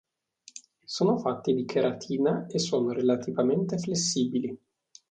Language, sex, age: Italian, male, 19-29